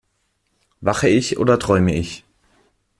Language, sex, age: German, male, 19-29